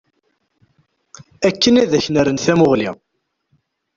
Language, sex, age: Kabyle, male, 19-29